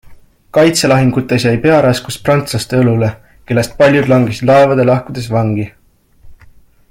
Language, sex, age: Estonian, male, 19-29